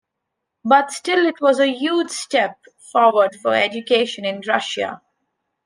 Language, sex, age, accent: English, female, 19-29, India and South Asia (India, Pakistan, Sri Lanka)